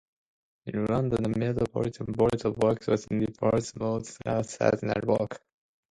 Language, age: English, 19-29